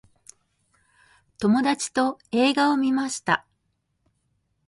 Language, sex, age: Japanese, female, 19-29